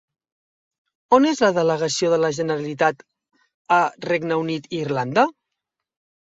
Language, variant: Catalan, Central